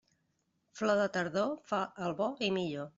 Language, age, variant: Catalan, 50-59, Central